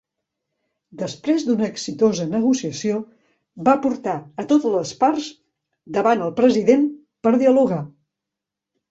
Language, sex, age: Catalan, female, 50-59